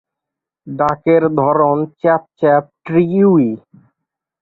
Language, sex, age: Bengali, male, 30-39